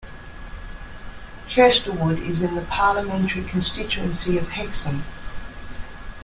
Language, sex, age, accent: English, female, 50-59, Australian English